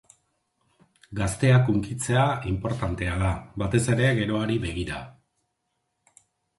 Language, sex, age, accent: Basque, male, 50-59, Erdialdekoa edo Nafarra (Gipuzkoa, Nafarroa)